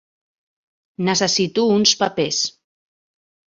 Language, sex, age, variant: Catalan, female, 50-59, Central